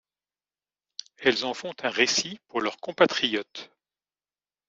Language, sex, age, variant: French, male, 50-59, Français de métropole